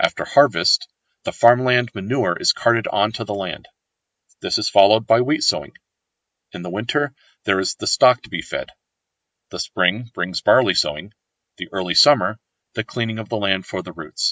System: none